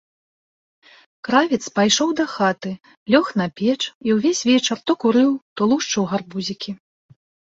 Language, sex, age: Belarusian, female, 30-39